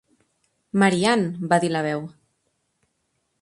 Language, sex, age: Catalan, female, 30-39